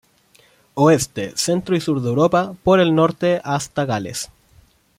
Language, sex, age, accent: Spanish, male, 19-29, Chileno: Chile, Cuyo